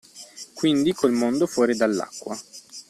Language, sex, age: Italian, male, 19-29